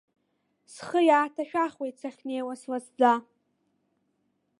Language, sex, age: Abkhazian, female, under 19